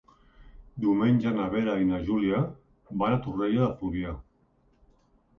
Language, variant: Catalan, Central